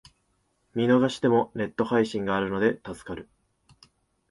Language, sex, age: Japanese, male, 19-29